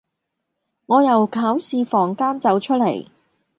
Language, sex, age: Cantonese, female, 40-49